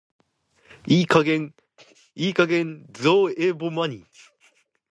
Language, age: Japanese, under 19